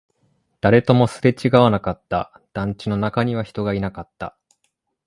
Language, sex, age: Japanese, male, 19-29